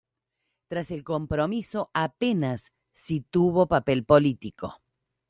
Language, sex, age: Spanish, female, 50-59